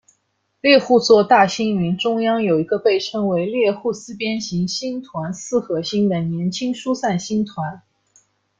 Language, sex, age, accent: Chinese, female, 19-29, 出生地：上海市